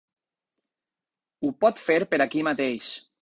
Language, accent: Catalan, valencià